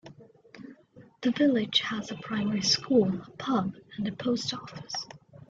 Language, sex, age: English, female, 19-29